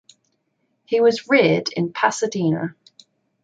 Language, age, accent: English, 30-39, England English